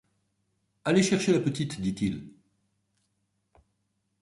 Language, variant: French, Français de métropole